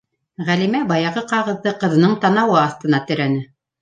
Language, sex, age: Bashkir, female, 50-59